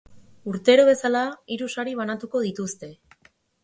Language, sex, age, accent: Basque, female, 19-29, Erdialdekoa edo Nafarra (Gipuzkoa, Nafarroa)